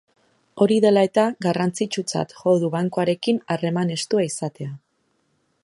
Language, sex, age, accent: Basque, female, 19-29, Erdialdekoa edo Nafarra (Gipuzkoa, Nafarroa)